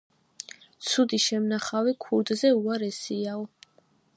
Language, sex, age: Georgian, female, 19-29